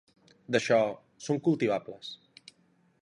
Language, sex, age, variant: Catalan, male, 19-29, Central